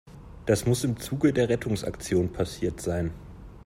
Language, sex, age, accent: German, male, 19-29, Deutschland Deutsch